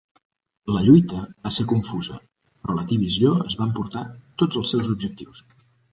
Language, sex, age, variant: Catalan, male, 40-49, Central